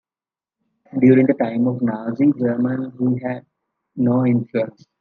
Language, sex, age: English, male, under 19